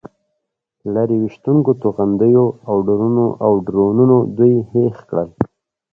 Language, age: Pashto, 19-29